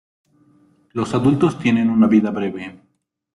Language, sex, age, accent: Spanish, male, 30-39, México